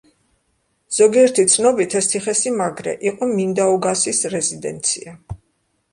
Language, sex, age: Georgian, female, 60-69